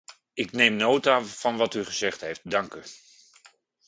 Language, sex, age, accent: Dutch, male, 40-49, Nederlands Nederlands